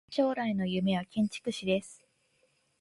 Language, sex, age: Japanese, female, 19-29